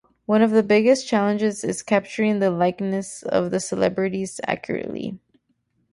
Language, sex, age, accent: English, female, 19-29, United States English